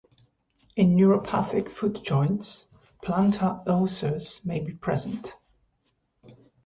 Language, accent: English, England English